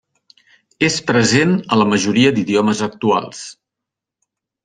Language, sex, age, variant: Catalan, male, 50-59, Central